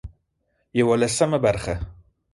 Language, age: Pashto, 19-29